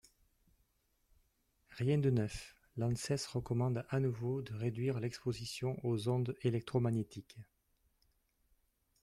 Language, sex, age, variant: French, male, 40-49, Français de métropole